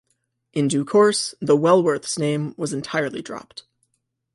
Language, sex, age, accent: English, male, 19-29, United States English